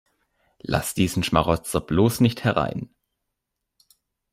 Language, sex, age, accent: German, male, 19-29, Deutschland Deutsch